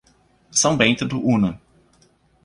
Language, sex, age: Portuguese, male, 19-29